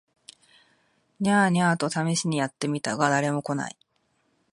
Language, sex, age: Japanese, female, 19-29